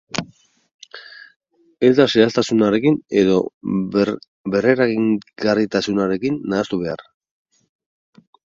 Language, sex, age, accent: Basque, male, 60-69, Mendebalekoa (Araba, Bizkaia, Gipuzkoako mendebaleko herri batzuk)